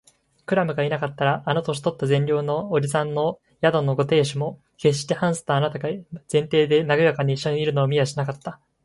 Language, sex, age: Japanese, male, 19-29